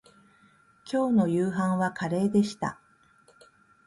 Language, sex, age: Japanese, female, 50-59